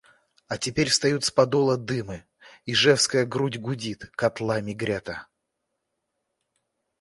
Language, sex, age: Russian, male, 30-39